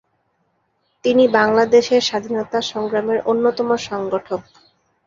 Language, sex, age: Bengali, female, 19-29